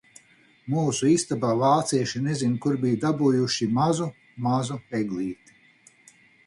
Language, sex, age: Latvian, male, 50-59